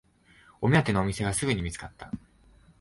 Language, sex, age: Japanese, male, 19-29